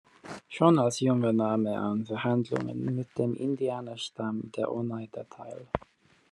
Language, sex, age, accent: German, male, 19-29, Britisches Deutsch